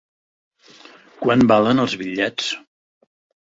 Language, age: Catalan, 70-79